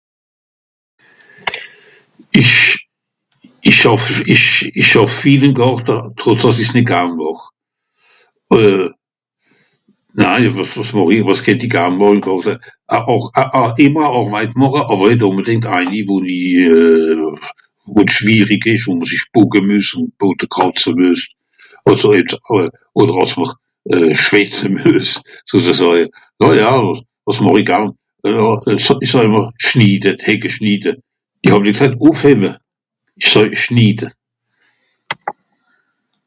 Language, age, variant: Swiss German, 70-79, Nordniederàlemmànisch (Rishoffe, Zàwere, Bùsswìller, Hawenau, Brüemt, Stroossbùri, Molse, Dàmbàch, Schlettstàtt, Pfàlzbùri usw.)